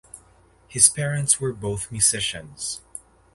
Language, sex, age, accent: English, male, under 19, Filipino